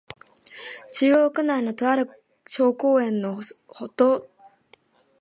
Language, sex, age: Japanese, female, under 19